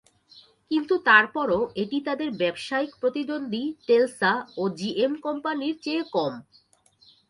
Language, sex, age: Bengali, female, 19-29